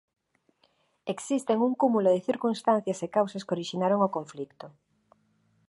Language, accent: Galician, Normativo (estándar)